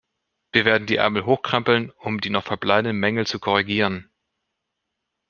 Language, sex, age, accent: German, male, 40-49, Deutschland Deutsch